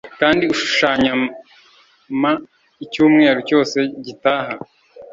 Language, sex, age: Kinyarwanda, male, 19-29